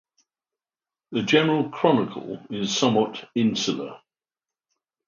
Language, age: English, 60-69